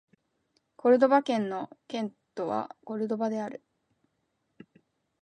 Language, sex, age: Japanese, female, 19-29